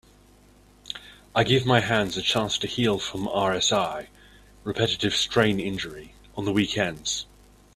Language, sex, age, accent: English, male, 30-39, England English